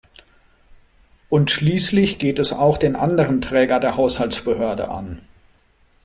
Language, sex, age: German, male, 40-49